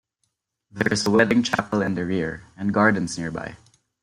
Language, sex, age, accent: English, male, 19-29, Filipino